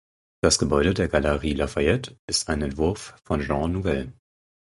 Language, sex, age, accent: German, male, 19-29, Deutschland Deutsch